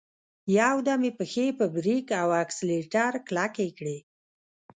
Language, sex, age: Pashto, female, 50-59